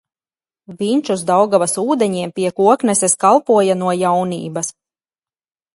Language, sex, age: Latvian, female, 30-39